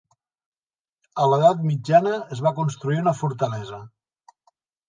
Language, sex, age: Catalan, male, 50-59